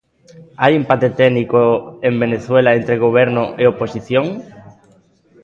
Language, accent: Galician, Atlántico (seseo e gheada)